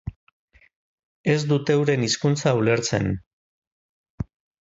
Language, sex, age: Basque, male, 40-49